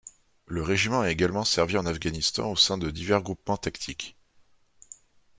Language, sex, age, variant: French, male, 30-39, Français de métropole